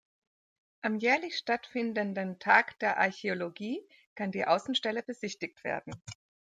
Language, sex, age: German, female, 30-39